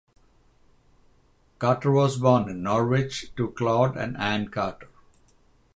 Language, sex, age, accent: English, male, 50-59, United States English; England English